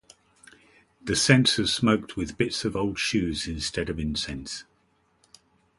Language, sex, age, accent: English, male, 60-69, England English